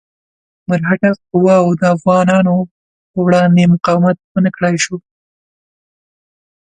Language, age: Pashto, 19-29